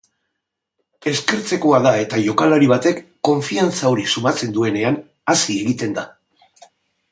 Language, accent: Basque, Mendebalekoa (Araba, Bizkaia, Gipuzkoako mendebaleko herri batzuk)